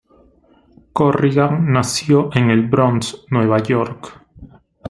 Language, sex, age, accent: Spanish, male, 19-29, Andino-Pacífico: Colombia, Perú, Ecuador, oeste de Bolivia y Venezuela andina